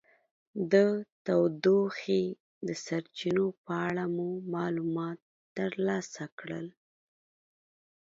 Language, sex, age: Pashto, female, 30-39